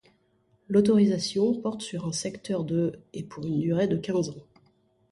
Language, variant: French, Français de métropole